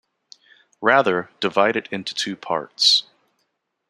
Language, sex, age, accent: English, male, 40-49, United States English